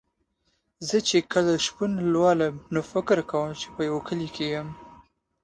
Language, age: Pashto, 19-29